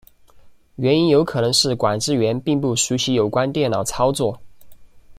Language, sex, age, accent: Chinese, male, 19-29, 出生地：四川省